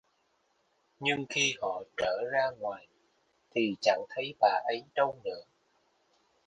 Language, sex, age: Vietnamese, male, 19-29